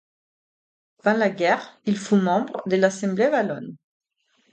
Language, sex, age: French, female, 30-39